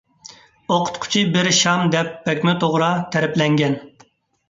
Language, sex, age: Uyghur, male, 30-39